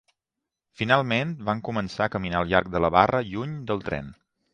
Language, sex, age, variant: Catalan, male, 40-49, Balear